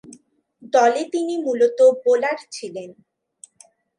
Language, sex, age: Bengali, female, under 19